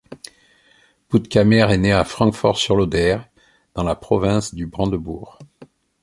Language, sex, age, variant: French, male, 50-59, Français de métropole